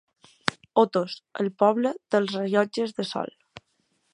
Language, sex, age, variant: Catalan, female, 19-29, Balear